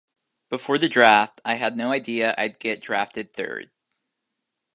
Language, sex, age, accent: English, male, 19-29, United States English